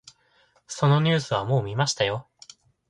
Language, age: Japanese, 19-29